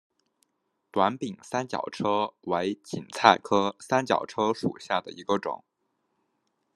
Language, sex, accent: Chinese, male, 出生地：河南省